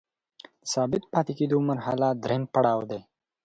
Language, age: Pashto, under 19